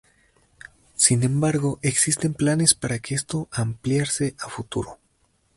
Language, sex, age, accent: Spanish, male, 19-29, México